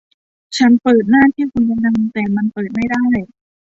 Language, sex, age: Thai, female, 19-29